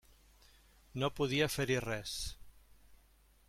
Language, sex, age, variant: Catalan, male, 50-59, Central